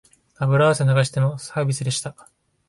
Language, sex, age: Japanese, male, 19-29